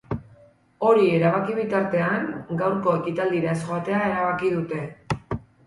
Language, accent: Basque, Erdialdekoa edo Nafarra (Gipuzkoa, Nafarroa)